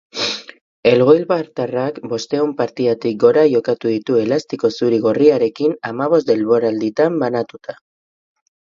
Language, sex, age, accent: Basque, male, 19-29, Mendebalekoa (Araba, Bizkaia, Gipuzkoako mendebaleko herri batzuk)